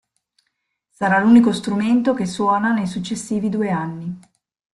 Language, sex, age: Italian, female, 40-49